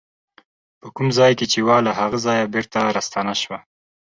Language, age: Pashto, 30-39